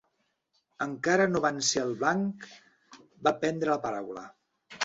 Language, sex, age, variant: Catalan, male, 60-69, Central